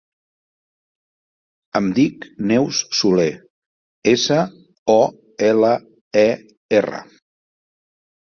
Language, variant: Catalan, Central